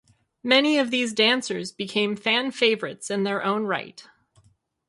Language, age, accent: English, 19-29, United States English